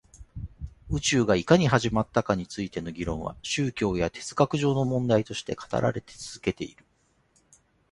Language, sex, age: Japanese, male, 40-49